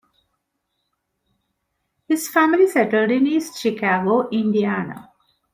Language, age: English, 50-59